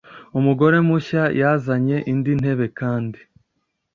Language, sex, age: Kinyarwanda, male, 19-29